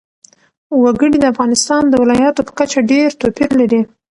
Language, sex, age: Pashto, female, 30-39